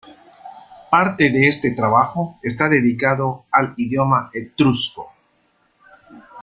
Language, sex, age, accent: Spanish, male, 50-59, México